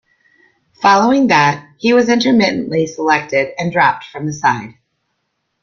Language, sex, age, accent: English, female, 40-49, United States English